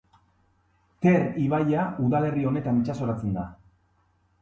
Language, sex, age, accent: Basque, male, 30-39, Erdialdekoa edo Nafarra (Gipuzkoa, Nafarroa)